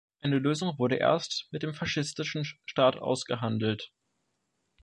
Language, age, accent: German, under 19, Deutschland Deutsch